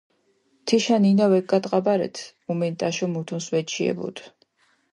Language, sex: Mingrelian, female